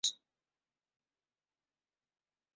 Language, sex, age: Spanish, female, 30-39